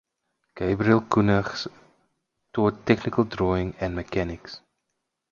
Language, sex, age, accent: English, male, 30-39, Southern African (South Africa, Zimbabwe, Namibia)